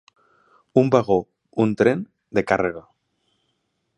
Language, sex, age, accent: Catalan, male, 19-29, Ebrenc